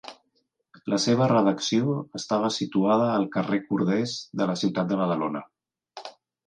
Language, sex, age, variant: Catalan, male, 40-49, Central